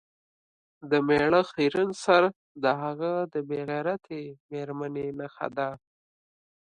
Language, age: Pashto, 30-39